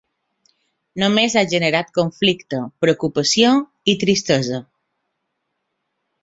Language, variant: Catalan, Balear